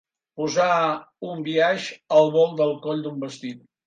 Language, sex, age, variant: Catalan, male, 60-69, Nord-Occidental